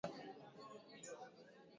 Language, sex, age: Swahili, female, 19-29